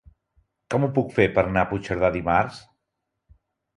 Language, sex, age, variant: Catalan, male, 50-59, Central